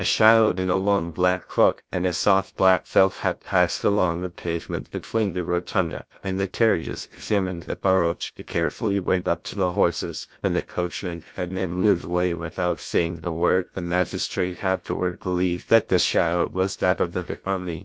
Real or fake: fake